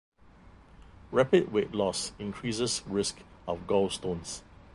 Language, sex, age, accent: English, male, 50-59, Singaporean English